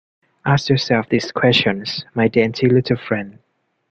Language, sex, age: English, male, 19-29